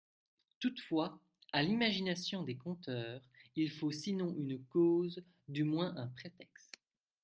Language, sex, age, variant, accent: French, male, 19-29, Français d'Europe, Français de Belgique